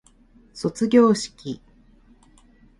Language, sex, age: Japanese, female, 50-59